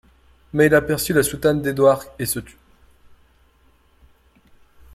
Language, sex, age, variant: French, male, 30-39, Français de métropole